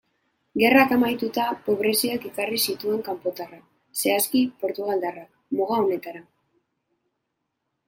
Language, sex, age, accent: Basque, female, 19-29, Mendebalekoa (Araba, Bizkaia, Gipuzkoako mendebaleko herri batzuk)